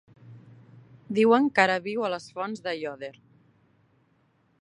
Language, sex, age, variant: Catalan, female, 19-29, Central